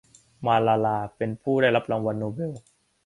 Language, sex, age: Thai, male, under 19